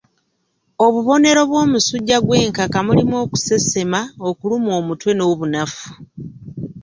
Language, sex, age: Ganda, female, 50-59